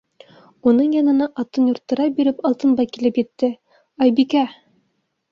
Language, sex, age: Bashkir, female, under 19